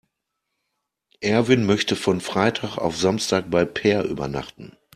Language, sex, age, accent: German, male, 40-49, Deutschland Deutsch